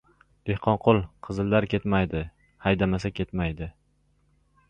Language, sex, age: Uzbek, male, 19-29